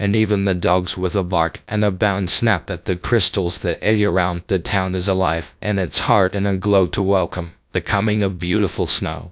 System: TTS, GradTTS